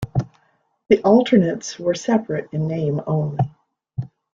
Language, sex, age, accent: English, female, 50-59, United States English